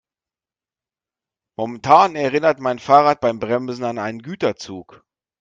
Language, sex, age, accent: German, male, 40-49, Deutschland Deutsch